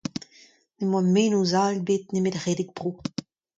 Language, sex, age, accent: Breton, female, 40-49, Kerneveg